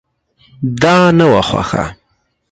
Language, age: Pashto, 19-29